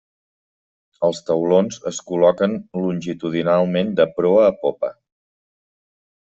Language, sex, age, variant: Catalan, male, 40-49, Central